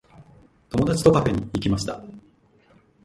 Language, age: Japanese, 50-59